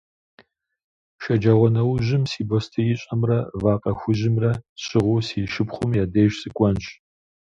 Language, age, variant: Kabardian, 50-59, Адыгэбзэ (Къэбэрдей, Кирил, псоми зэдай)